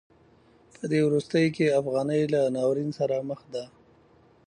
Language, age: Pashto, 30-39